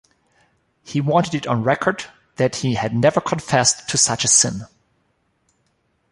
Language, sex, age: English, male, 40-49